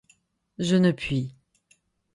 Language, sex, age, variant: French, female, 30-39, Français de métropole